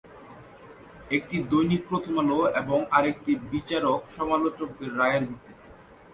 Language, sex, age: Bengali, male, 19-29